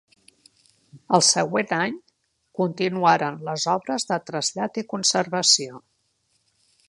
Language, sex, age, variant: Catalan, female, 70-79, Central